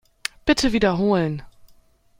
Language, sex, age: German, female, 19-29